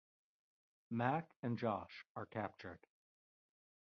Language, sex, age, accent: English, male, 50-59, United States English